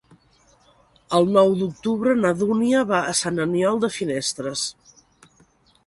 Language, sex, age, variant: Catalan, female, 50-59, Central